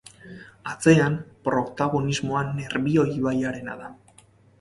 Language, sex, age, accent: Basque, male, 30-39, Erdialdekoa edo Nafarra (Gipuzkoa, Nafarroa)